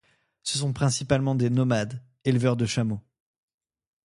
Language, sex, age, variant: French, male, 19-29, Français de métropole